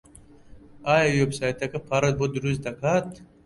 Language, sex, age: Central Kurdish, male, 30-39